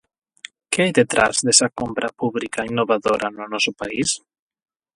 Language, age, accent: Galician, 30-39, Atlántico (seseo e gheada); Normativo (estándar); Neofalante